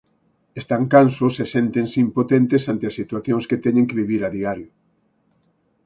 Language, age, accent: Galician, 50-59, Central (gheada)